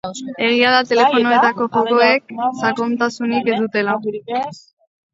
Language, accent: Basque, Mendebalekoa (Araba, Bizkaia, Gipuzkoako mendebaleko herri batzuk)